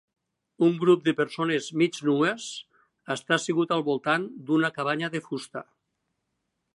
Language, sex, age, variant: Catalan, male, 60-69, Nord-Occidental